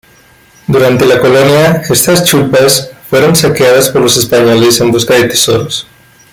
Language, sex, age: Spanish, male, 19-29